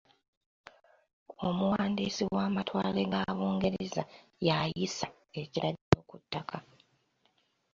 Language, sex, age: Ganda, female, 19-29